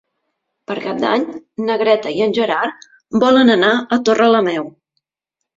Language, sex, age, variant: Catalan, female, 40-49, Central